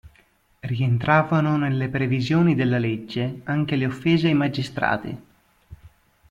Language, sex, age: Italian, male, 19-29